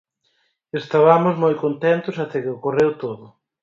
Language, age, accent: Galician, 19-29, Oriental (común en zona oriental)